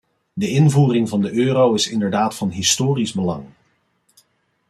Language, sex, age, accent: Dutch, male, 40-49, Nederlands Nederlands